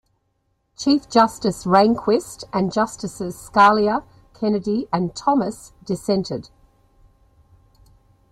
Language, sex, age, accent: English, female, 50-59, Australian English